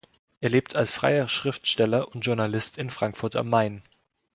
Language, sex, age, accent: German, male, under 19, Deutschland Deutsch